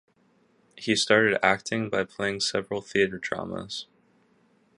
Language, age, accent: English, under 19, United States English